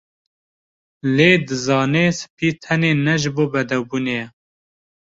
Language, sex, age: Kurdish, male, 19-29